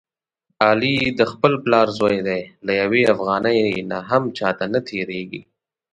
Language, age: Pashto, 19-29